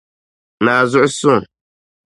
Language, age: Dagbani, 19-29